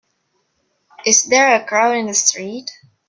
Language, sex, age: English, female, under 19